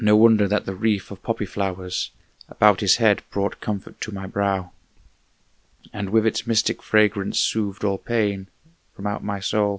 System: none